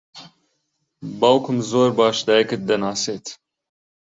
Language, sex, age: Central Kurdish, male, 30-39